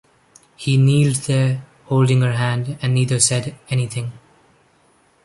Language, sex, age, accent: English, male, 19-29, India and South Asia (India, Pakistan, Sri Lanka)